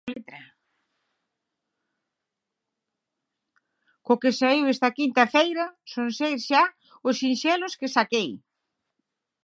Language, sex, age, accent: Galician, male, 19-29, Central (gheada)